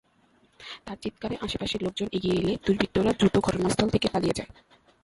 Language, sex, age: Bengali, female, 19-29